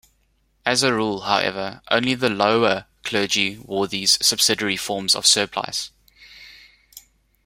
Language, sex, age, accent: English, male, 30-39, Southern African (South Africa, Zimbabwe, Namibia)